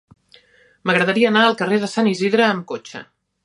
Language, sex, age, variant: Catalan, female, 40-49, Central